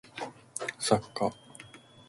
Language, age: Japanese, 19-29